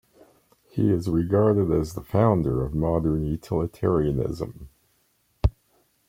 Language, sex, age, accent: English, male, 60-69, Canadian English